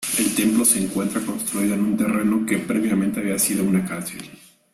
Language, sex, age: Spanish, male, 40-49